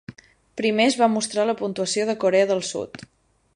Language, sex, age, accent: Catalan, female, 19-29, central; septentrional; Empordanès